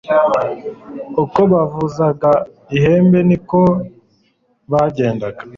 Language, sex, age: Kinyarwanda, male, 19-29